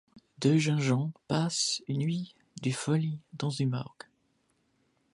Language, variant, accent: French, Français d'Amérique du Nord, Français du Canada